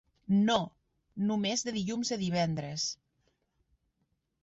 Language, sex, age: Catalan, female, 50-59